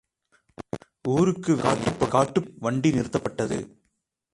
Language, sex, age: Tamil, male, 19-29